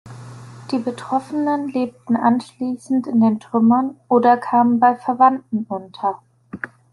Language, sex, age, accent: German, female, 19-29, Deutschland Deutsch